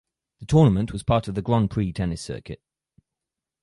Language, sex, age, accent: English, male, 19-29, England English